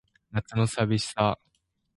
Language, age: Japanese, 19-29